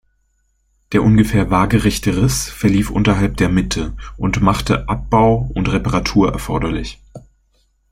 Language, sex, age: German, male, 19-29